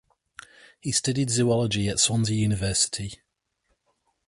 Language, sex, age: English, male, 30-39